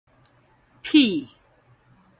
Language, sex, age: Min Nan Chinese, female, 40-49